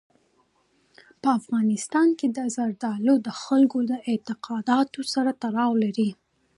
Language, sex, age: Pashto, female, 19-29